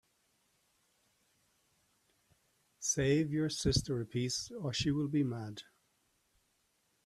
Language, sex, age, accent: English, male, 50-59, Irish English